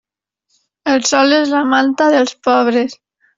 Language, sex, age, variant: Catalan, female, 19-29, Central